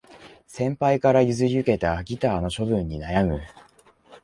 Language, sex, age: Japanese, male, 30-39